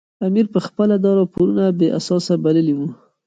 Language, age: Pashto, 19-29